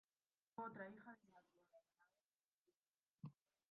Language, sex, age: Spanish, female, 19-29